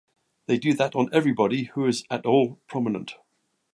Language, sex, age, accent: English, male, 60-69, England English